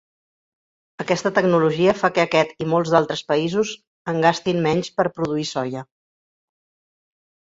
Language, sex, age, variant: Catalan, female, 50-59, Central